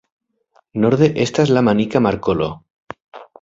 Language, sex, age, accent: Esperanto, male, 40-49, Internacia